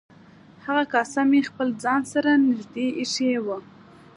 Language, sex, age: Pashto, female, 19-29